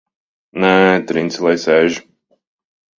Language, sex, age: Latvian, male, 30-39